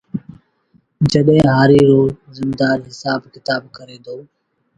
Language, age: Sindhi Bhil, 19-29